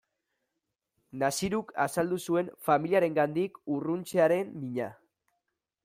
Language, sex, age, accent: Basque, male, 19-29, Mendebalekoa (Araba, Bizkaia, Gipuzkoako mendebaleko herri batzuk)